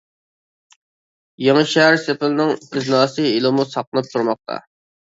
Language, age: Uyghur, 19-29